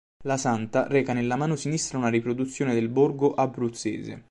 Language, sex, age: Italian, male, 19-29